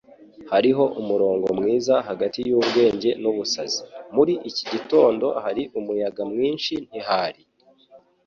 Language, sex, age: Kinyarwanda, male, 19-29